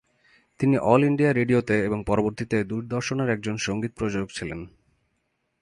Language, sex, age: Bengali, male, 19-29